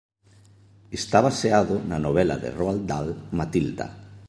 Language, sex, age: Galician, male, 30-39